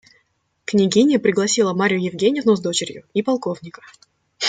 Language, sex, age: Russian, female, 19-29